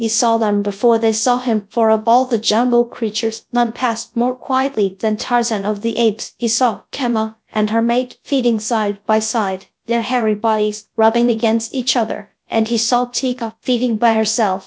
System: TTS, GradTTS